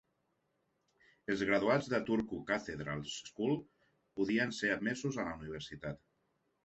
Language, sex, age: Catalan, male, 50-59